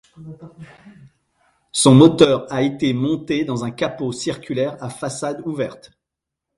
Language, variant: French, Français de métropole